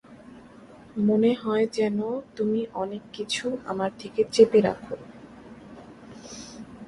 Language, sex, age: Bengali, female, 19-29